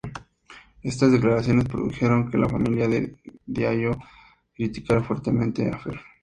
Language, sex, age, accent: Spanish, male, 19-29, México